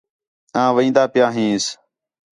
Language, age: Khetrani, 19-29